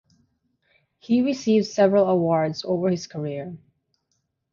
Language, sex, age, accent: English, female, 30-39, Canadian English; Filipino